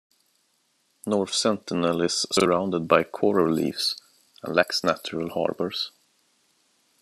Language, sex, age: English, male, 30-39